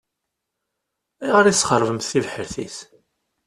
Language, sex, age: Kabyle, male, 30-39